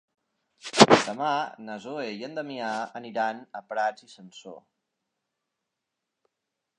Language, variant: Catalan, Central